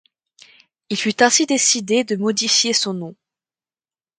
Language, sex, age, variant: French, female, under 19, Français de métropole